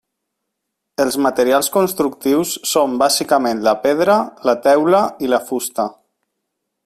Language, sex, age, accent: Catalan, male, 30-39, valencià